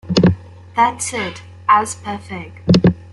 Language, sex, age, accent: English, female, under 19, England English